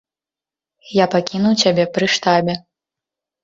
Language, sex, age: Belarusian, female, 19-29